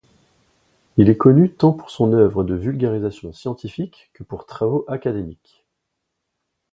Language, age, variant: French, 40-49, Français de métropole